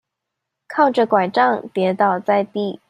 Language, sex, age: Chinese, female, 19-29